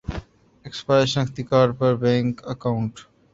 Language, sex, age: Urdu, male, 19-29